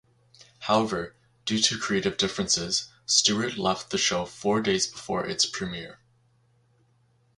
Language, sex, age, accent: English, male, 19-29, Canadian English